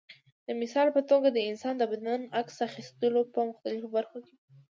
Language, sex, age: Pashto, female, under 19